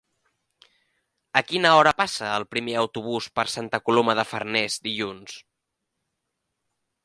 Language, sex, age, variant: Catalan, male, 19-29, Central